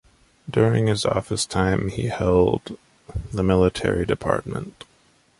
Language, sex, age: English, male, 19-29